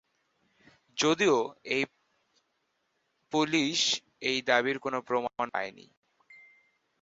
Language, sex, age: Bengali, male, 19-29